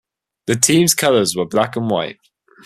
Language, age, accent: English, 19-29, England English